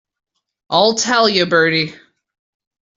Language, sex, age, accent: English, female, 19-29, Canadian English